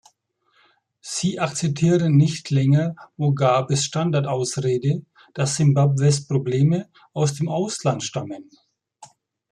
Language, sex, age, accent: German, male, 40-49, Deutschland Deutsch